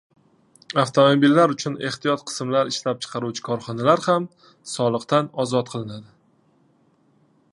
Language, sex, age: Uzbek, male, 30-39